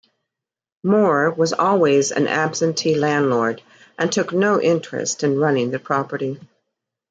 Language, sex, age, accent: English, female, 60-69, United States English